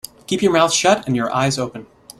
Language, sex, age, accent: English, male, 19-29, United States English